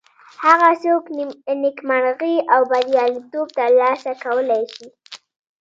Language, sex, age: Pashto, female, under 19